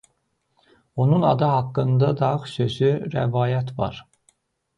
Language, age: Azerbaijani, 30-39